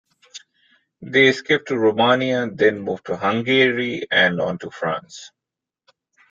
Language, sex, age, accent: English, male, 40-49, India and South Asia (India, Pakistan, Sri Lanka)